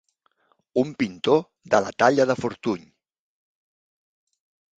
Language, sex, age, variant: Catalan, male, 50-59, Central